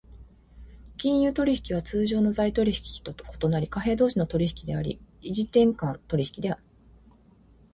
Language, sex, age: Japanese, female, 40-49